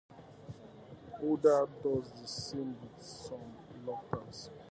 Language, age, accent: English, 30-39, England English